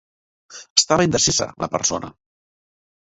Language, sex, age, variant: Catalan, male, 40-49, Central